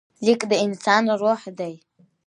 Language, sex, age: Pashto, female, 30-39